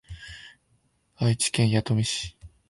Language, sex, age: Japanese, male, 19-29